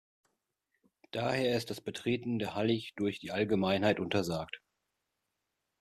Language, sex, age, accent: German, male, 30-39, Deutschland Deutsch